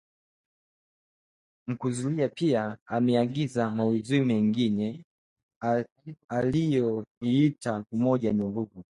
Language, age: Swahili, 19-29